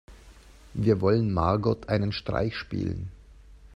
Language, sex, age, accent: German, male, 40-49, Österreichisches Deutsch